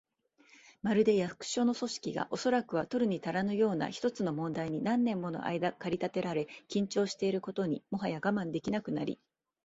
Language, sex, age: Japanese, female, 40-49